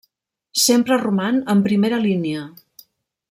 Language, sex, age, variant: Catalan, female, 50-59, Central